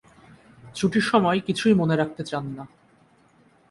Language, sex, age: Bengali, male, 19-29